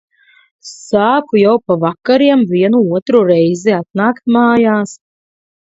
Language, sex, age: Latvian, female, 30-39